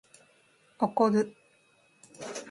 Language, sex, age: Japanese, female, 50-59